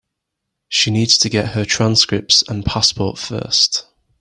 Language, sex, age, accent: English, male, 19-29, England English